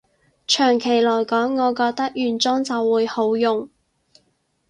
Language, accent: Cantonese, 广州音